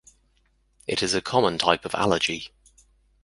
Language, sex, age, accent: English, male, 19-29, England English